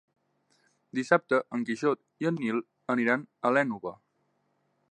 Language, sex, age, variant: Catalan, male, 19-29, Nord-Occidental